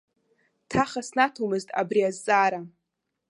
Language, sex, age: Abkhazian, female, 19-29